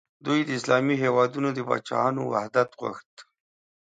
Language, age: Pashto, 30-39